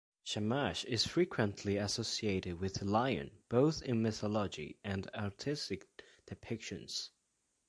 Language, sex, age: English, male, under 19